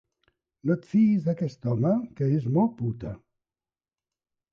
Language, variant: Catalan, Central